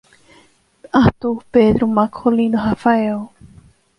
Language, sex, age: Portuguese, female, 30-39